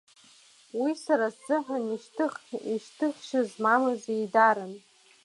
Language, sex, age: Abkhazian, female, 19-29